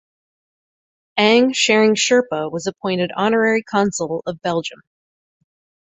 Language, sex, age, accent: English, female, 40-49, United States English